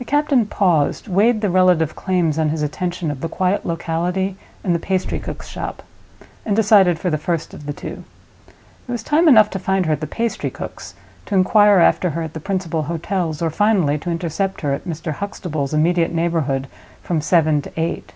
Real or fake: real